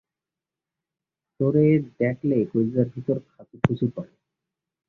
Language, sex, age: Bengali, male, 19-29